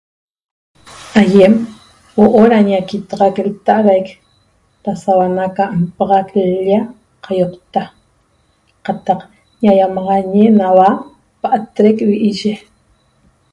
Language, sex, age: Toba, female, 40-49